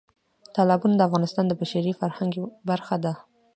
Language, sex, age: Pashto, female, 19-29